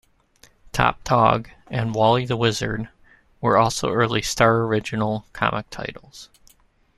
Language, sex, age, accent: English, male, 30-39, United States English